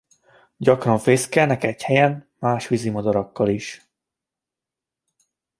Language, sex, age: Hungarian, male, 19-29